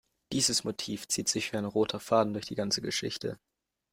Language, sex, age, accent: German, male, under 19, Deutschland Deutsch